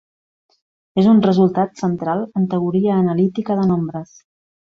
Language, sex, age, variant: Catalan, female, 40-49, Central